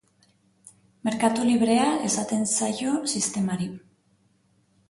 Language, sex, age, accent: Basque, female, 30-39, Mendebalekoa (Araba, Bizkaia, Gipuzkoako mendebaleko herri batzuk)